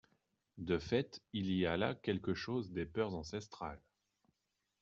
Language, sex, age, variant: French, male, 30-39, Français de métropole